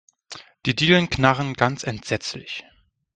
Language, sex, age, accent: German, male, 30-39, Deutschland Deutsch